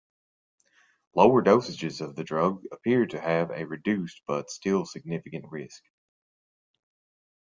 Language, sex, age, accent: English, male, 30-39, United States English